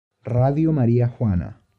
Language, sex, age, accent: Spanish, male, 19-29, Chileno: Chile, Cuyo